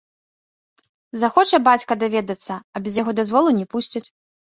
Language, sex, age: Belarusian, female, 30-39